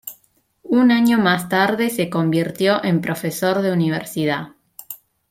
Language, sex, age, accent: Spanish, female, 19-29, Rioplatense: Argentina, Uruguay, este de Bolivia, Paraguay